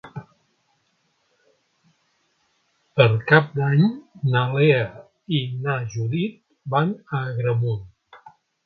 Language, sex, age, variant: Catalan, male, 60-69, Central